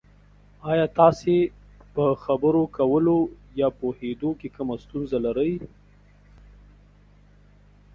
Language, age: Pashto, 40-49